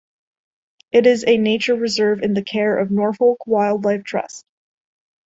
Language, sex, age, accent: English, female, 19-29, United States English